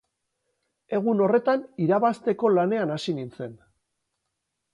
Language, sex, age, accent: Basque, male, 40-49, Mendebalekoa (Araba, Bizkaia, Gipuzkoako mendebaleko herri batzuk)